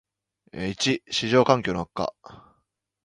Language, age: Japanese, 19-29